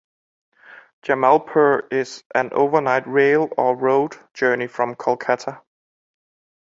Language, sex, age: English, male, 19-29